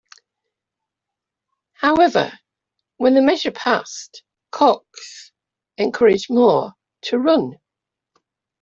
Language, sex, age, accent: English, female, 60-69, England English